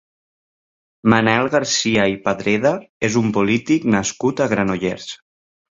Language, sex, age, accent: Catalan, male, 19-29, valencià; valencià meridional